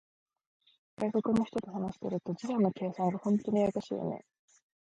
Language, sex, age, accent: Japanese, female, 19-29, 標準語